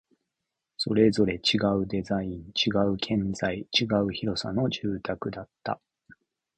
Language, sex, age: Japanese, male, 30-39